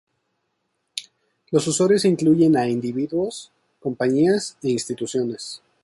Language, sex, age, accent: Spanish, male, 30-39, México